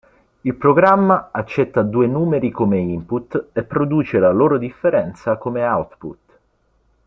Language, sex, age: Italian, male, 19-29